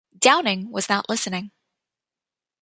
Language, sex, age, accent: English, female, 19-29, United States English